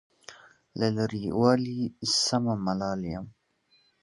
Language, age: Pashto, 19-29